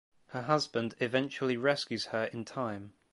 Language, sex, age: English, male, 19-29